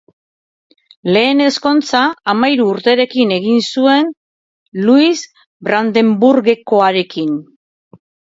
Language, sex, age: Basque, female, 40-49